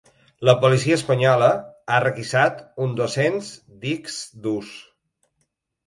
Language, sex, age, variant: Catalan, male, 40-49, Balear